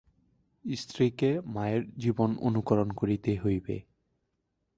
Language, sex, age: Bengali, male, 19-29